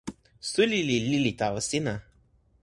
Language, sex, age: Toki Pona, male, 19-29